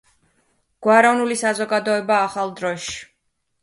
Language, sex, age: Georgian, female, 19-29